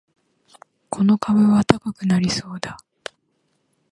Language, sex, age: Japanese, female, 19-29